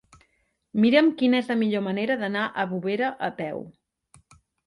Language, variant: Catalan, Nord-Occidental